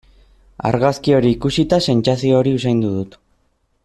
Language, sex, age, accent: Basque, male, 19-29, Erdialdekoa edo Nafarra (Gipuzkoa, Nafarroa)